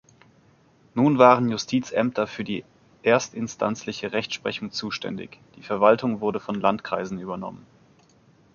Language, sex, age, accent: German, male, 30-39, Deutschland Deutsch